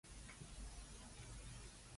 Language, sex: Cantonese, female